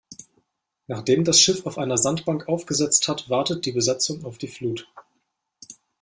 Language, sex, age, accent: German, male, 19-29, Deutschland Deutsch